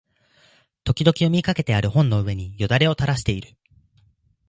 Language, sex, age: Japanese, male, 19-29